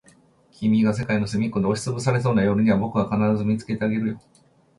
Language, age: Japanese, 40-49